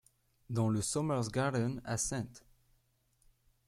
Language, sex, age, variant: French, male, under 19, Français de métropole